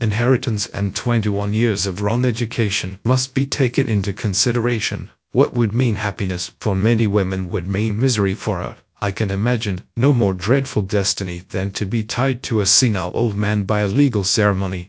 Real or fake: fake